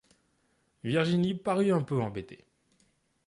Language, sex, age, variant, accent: French, male, 19-29, Français des départements et régions d'outre-mer, Français de La Réunion